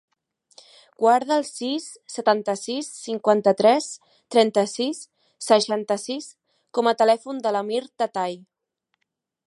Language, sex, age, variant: Catalan, female, 19-29, Central